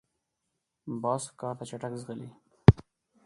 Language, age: Pashto, 19-29